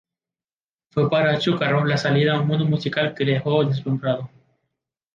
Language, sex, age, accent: Spanish, male, 19-29, América central